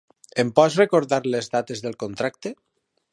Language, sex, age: Catalan, male, 30-39